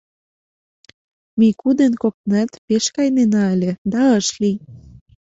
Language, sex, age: Mari, female, 19-29